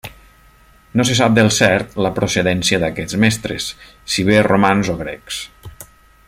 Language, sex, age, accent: Catalan, male, 40-49, valencià